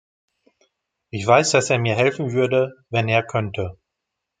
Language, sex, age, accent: German, male, 50-59, Deutschland Deutsch